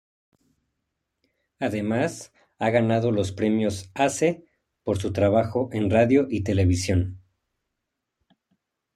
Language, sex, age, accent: Spanish, male, 30-39, México